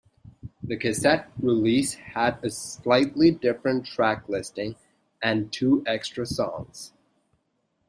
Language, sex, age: English, male, 19-29